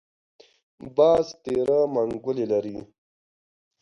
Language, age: Pashto, 19-29